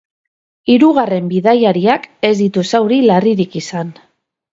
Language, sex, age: Basque, female, 30-39